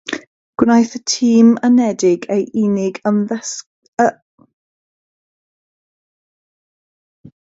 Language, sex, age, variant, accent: Welsh, female, 40-49, South-Western Welsh, Y Deyrnas Unedig Cymraeg